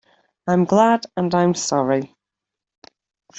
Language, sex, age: English, female, 40-49